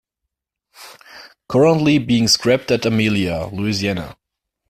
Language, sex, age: English, male, 19-29